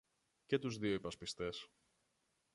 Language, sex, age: Greek, male, 30-39